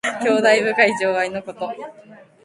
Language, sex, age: Japanese, female, under 19